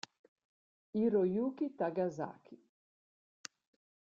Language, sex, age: Italian, female, 60-69